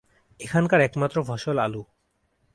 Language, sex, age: Bengali, male, 19-29